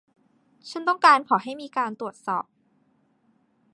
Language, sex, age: Thai, female, 19-29